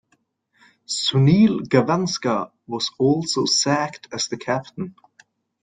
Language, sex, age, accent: English, male, 19-29, United States English